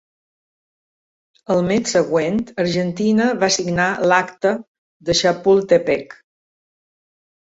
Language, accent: Catalan, mallorquí